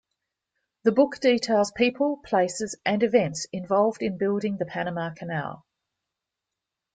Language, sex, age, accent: English, female, 50-59, Australian English